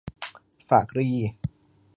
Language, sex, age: Thai, male, 19-29